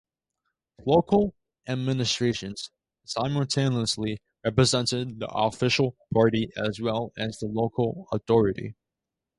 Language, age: English, under 19